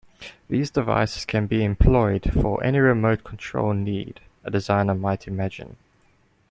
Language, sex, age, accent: English, male, 19-29, Southern African (South Africa, Zimbabwe, Namibia)